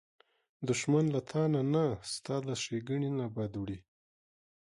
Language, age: Pashto, 40-49